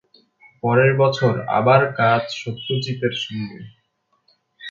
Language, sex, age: Bengali, male, 19-29